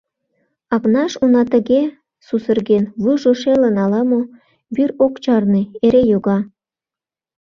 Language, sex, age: Mari, female, 19-29